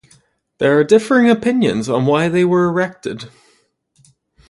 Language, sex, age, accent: English, male, 19-29, Canadian English